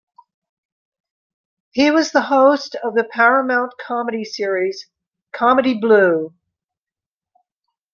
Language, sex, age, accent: English, female, 60-69, United States English